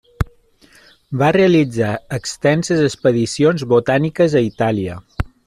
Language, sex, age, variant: Catalan, male, 40-49, Balear